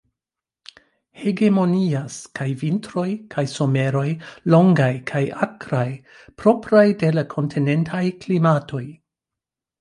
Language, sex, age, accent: Esperanto, female, 50-59, Internacia